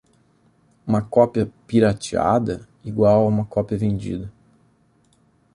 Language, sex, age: Portuguese, male, 19-29